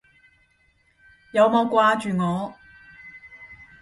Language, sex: Cantonese, female